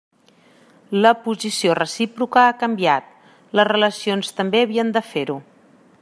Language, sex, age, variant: Catalan, female, 40-49, Central